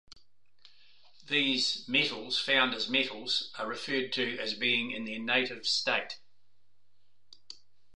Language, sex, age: English, male, 70-79